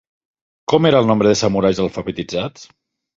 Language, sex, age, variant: Catalan, male, 40-49, Septentrional